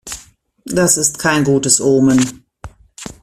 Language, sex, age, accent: German, female, 40-49, Deutschland Deutsch